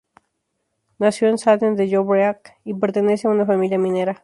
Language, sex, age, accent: Spanish, female, 19-29, México